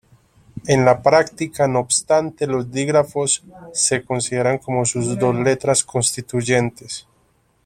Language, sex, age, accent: Spanish, male, 19-29, Caribe: Cuba, Venezuela, Puerto Rico, República Dominicana, Panamá, Colombia caribeña, México caribeño, Costa del golfo de México